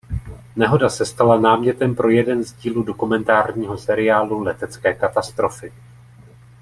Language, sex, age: Czech, male, 40-49